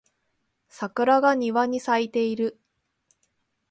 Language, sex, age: Japanese, female, 30-39